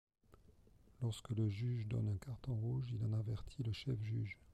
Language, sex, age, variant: French, male, 40-49, Français de métropole